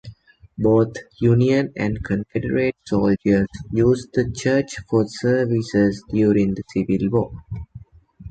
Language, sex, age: English, male, 19-29